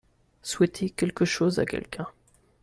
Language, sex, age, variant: French, male, 19-29, Français de métropole